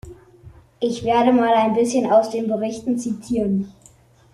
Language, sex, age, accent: German, male, under 19, Deutschland Deutsch